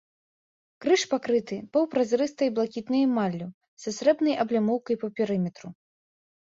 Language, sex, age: Belarusian, female, 19-29